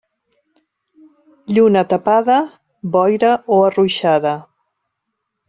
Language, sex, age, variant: Catalan, female, 50-59, Central